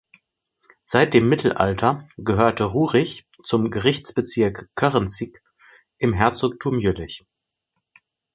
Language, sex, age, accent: German, male, 40-49, Deutschland Deutsch